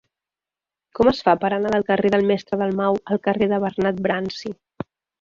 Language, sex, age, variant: Catalan, female, 50-59, Central